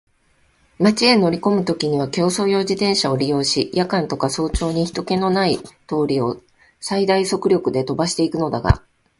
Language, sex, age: Japanese, female, 40-49